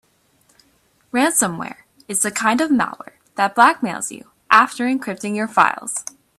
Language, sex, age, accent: English, female, 19-29, United States English